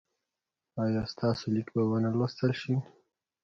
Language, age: Pashto, under 19